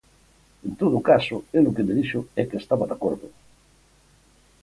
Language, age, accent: Galician, 70-79, Atlántico (seseo e gheada)